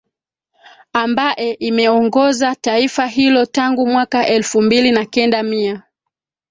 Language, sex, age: Swahili, female, 19-29